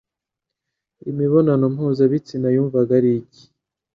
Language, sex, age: Kinyarwanda, female, 19-29